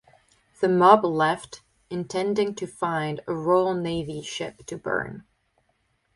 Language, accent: English, United States English